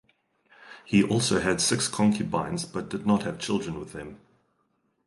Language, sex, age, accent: English, male, 40-49, Southern African (South Africa, Zimbabwe, Namibia)